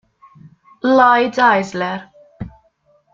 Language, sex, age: Italian, female, under 19